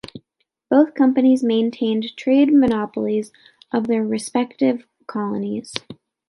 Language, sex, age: English, female, 19-29